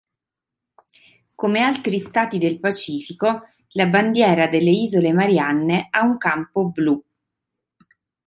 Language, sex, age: Italian, female, 30-39